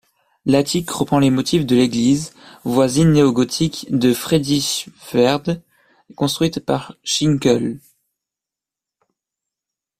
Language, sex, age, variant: French, male, under 19, Français de métropole